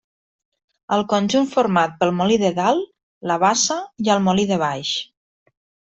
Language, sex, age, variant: Catalan, female, 30-39, Septentrional